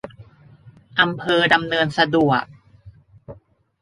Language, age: Thai, 19-29